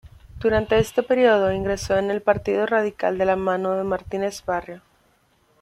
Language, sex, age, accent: Spanish, female, 19-29, México